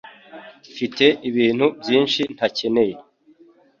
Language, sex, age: Kinyarwanda, female, 19-29